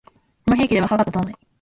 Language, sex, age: Japanese, female, 19-29